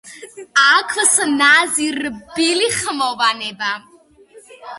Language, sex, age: Georgian, female, under 19